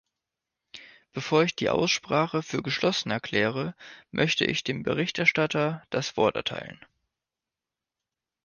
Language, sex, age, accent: German, male, 19-29, Deutschland Deutsch